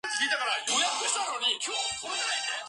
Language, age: English, 19-29